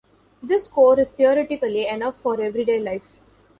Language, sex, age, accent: English, female, 19-29, India and South Asia (India, Pakistan, Sri Lanka)